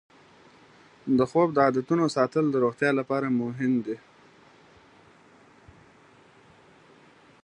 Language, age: Pashto, 19-29